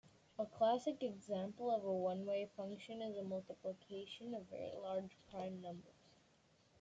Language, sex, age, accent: English, male, under 19, United States English